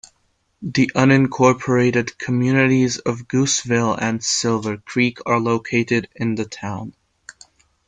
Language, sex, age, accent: English, male, under 19, United States English